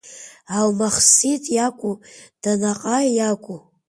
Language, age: Abkhazian, under 19